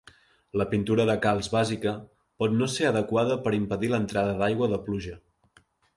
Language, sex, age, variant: Catalan, male, 19-29, Central